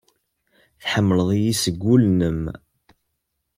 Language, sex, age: Kabyle, male, under 19